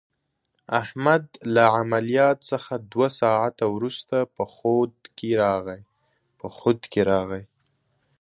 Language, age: Pashto, 19-29